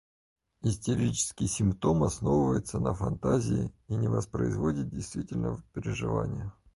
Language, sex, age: Russian, male, 30-39